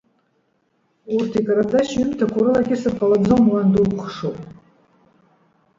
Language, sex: Abkhazian, female